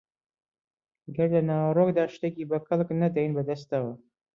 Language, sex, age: Central Kurdish, male, 30-39